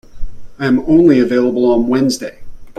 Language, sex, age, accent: English, male, 40-49, United States English